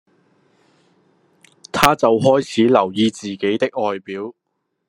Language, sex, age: Cantonese, male, 19-29